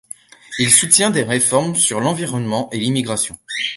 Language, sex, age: French, male, 19-29